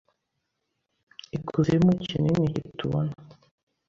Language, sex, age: Kinyarwanda, male, under 19